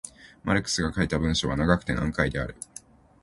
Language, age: Japanese, 19-29